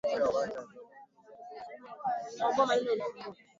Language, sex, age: Swahili, male, 19-29